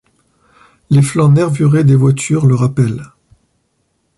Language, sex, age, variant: French, male, 40-49, Français de métropole